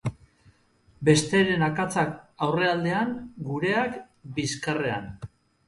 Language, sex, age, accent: Basque, male, 40-49, Mendebalekoa (Araba, Bizkaia, Gipuzkoako mendebaleko herri batzuk)